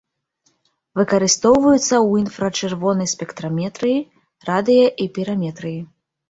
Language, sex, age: Belarusian, female, 19-29